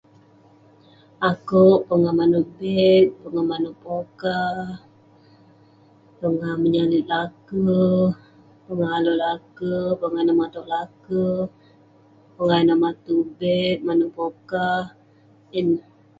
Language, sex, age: Western Penan, female, 19-29